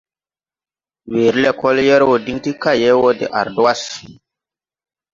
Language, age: Tupuri, 19-29